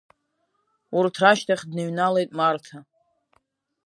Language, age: Abkhazian, 30-39